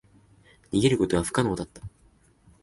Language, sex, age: Japanese, male, 19-29